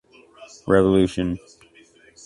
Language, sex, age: English, male, 30-39